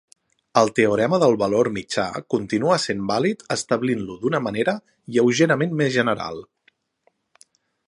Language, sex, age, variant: Catalan, male, 40-49, Central